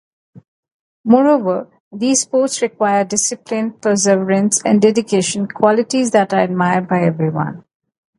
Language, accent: English, India and South Asia (India, Pakistan, Sri Lanka)